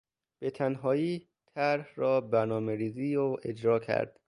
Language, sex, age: Persian, male, under 19